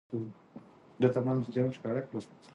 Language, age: Pashto, 19-29